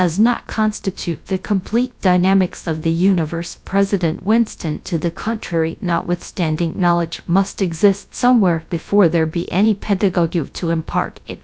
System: TTS, GradTTS